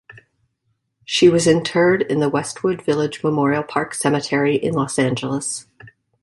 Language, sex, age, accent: English, female, 40-49, United States English